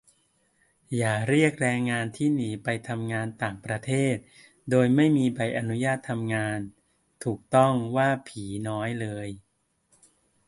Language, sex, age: Thai, male, 40-49